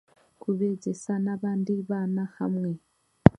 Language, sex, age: Chiga, female, 19-29